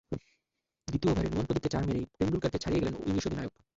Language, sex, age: Bengali, male, 19-29